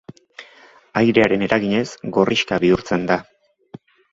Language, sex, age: Basque, male, 50-59